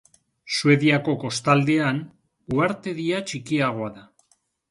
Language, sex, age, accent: Basque, male, 50-59, Mendebalekoa (Araba, Bizkaia, Gipuzkoako mendebaleko herri batzuk)